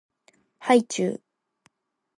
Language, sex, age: Japanese, female, 19-29